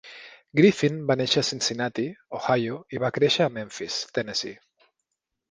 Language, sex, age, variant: Catalan, male, 30-39, Central